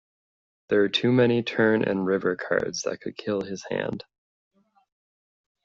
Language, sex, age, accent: English, male, 19-29, Canadian English